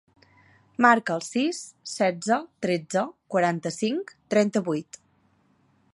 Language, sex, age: Catalan, female, 19-29